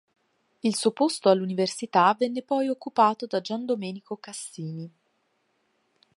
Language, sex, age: Italian, female, 19-29